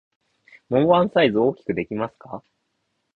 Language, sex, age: Japanese, male, 19-29